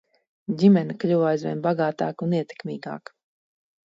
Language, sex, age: Latvian, female, 40-49